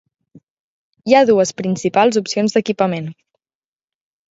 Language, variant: Catalan, Central